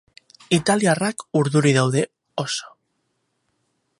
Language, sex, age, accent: Basque, male, 19-29, Mendebalekoa (Araba, Bizkaia, Gipuzkoako mendebaleko herri batzuk)